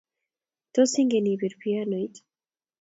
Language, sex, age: Kalenjin, female, 19-29